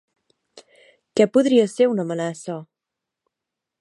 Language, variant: Catalan, Central